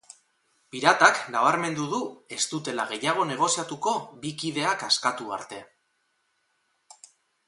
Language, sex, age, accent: Basque, male, 40-49, Mendebalekoa (Araba, Bizkaia, Gipuzkoako mendebaleko herri batzuk)